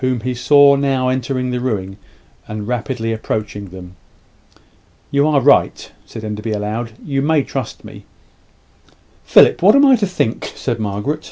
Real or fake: real